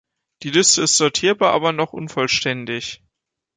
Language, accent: German, Deutschland Deutsch